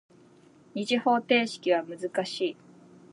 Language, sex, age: Japanese, female, 19-29